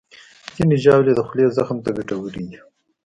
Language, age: Pashto, 40-49